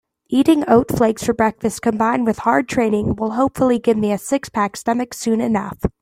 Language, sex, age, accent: English, female, under 19, United States English